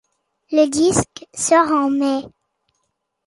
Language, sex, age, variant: French, male, 40-49, Français de métropole